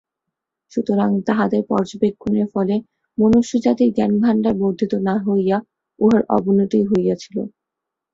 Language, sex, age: Bengali, female, 19-29